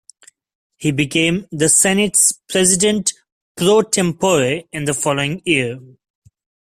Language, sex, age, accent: English, male, 19-29, India and South Asia (India, Pakistan, Sri Lanka)